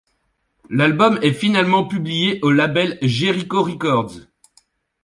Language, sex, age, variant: French, male, 30-39, Français de métropole